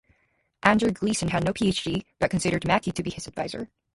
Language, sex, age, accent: English, female, 19-29, United States English